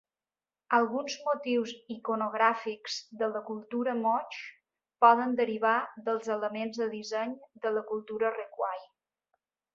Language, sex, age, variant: Catalan, female, 40-49, Balear